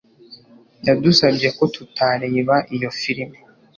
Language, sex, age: Kinyarwanda, male, under 19